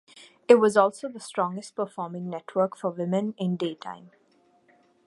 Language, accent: English, India and South Asia (India, Pakistan, Sri Lanka)